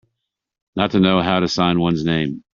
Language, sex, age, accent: English, male, 50-59, United States English